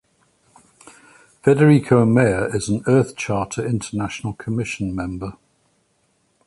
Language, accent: English, England English